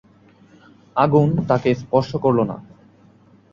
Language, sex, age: Bengali, male, 19-29